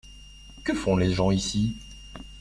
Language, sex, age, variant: French, male, 30-39, Français de métropole